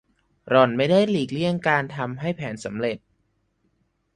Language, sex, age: Thai, male, 19-29